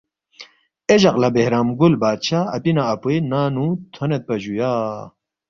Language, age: Balti, 30-39